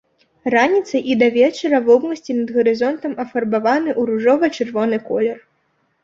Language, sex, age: Belarusian, female, under 19